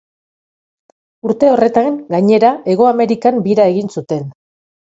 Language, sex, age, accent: Basque, female, 50-59, Mendebalekoa (Araba, Bizkaia, Gipuzkoako mendebaleko herri batzuk)